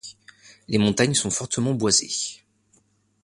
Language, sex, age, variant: French, male, 30-39, Français de métropole